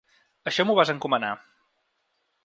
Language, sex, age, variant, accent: Catalan, male, 30-39, Central, central